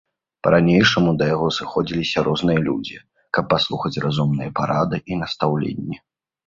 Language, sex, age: Belarusian, male, 19-29